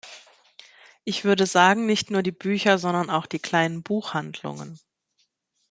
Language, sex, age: German, female, 30-39